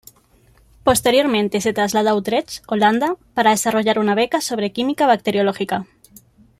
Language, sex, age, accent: Spanish, female, 19-29, España: Centro-Sur peninsular (Madrid, Toledo, Castilla-La Mancha)